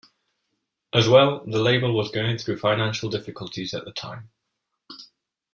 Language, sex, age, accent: English, male, 19-29, England English